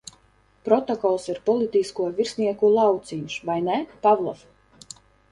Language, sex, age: Latvian, female, 19-29